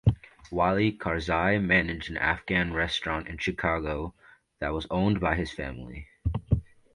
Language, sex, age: English, male, under 19